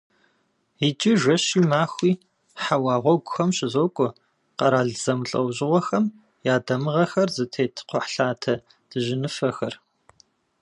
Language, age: Kabardian, 40-49